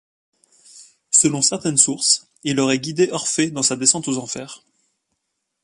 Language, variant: French, Français de métropole